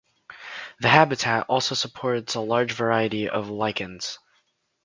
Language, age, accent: English, under 19, United States English